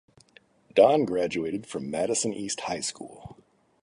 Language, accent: English, United States English